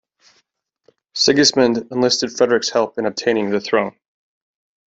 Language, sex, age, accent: English, male, 40-49, United States English